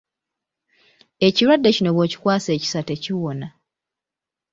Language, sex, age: Ganda, female, 19-29